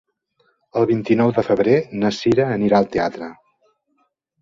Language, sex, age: Catalan, male, 50-59